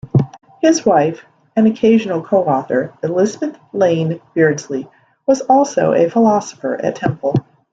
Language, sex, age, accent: English, female, 50-59, United States English